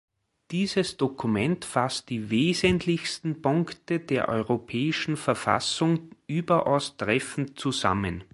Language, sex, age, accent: German, male, 40-49, Österreichisches Deutsch